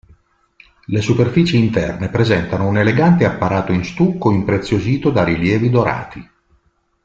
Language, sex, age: Italian, male, 50-59